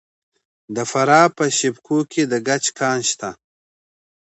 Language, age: Pashto, 40-49